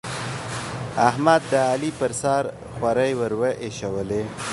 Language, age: Pashto, 19-29